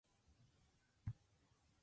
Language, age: Japanese, 19-29